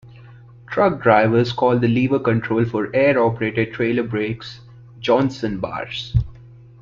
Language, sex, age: English, male, 19-29